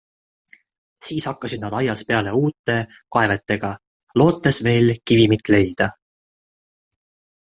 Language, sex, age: Estonian, male, 19-29